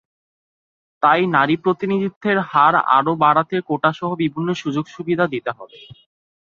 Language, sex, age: Bengali, male, 19-29